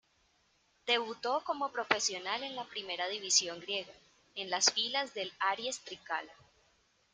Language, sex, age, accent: Spanish, female, 30-39, Caribe: Cuba, Venezuela, Puerto Rico, República Dominicana, Panamá, Colombia caribeña, México caribeño, Costa del golfo de México